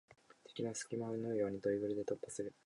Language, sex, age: Japanese, male, 19-29